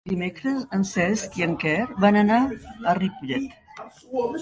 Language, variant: Catalan, Septentrional